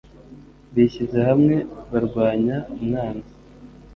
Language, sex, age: Kinyarwanda, male, 30-39